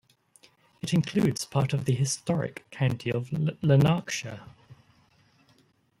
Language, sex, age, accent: English, male, 19-29, England English